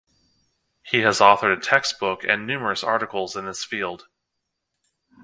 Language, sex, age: English, male, 30-39